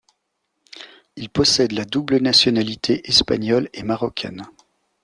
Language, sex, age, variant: French, male, 50-59, Français de métropole